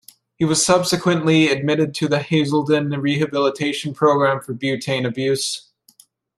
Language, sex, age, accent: English, male, 19-29, United States English